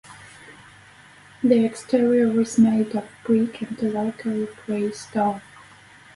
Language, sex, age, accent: English, female, 30-39, United States English